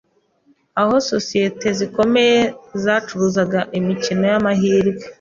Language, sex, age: Kinyarwanda, female, 40-49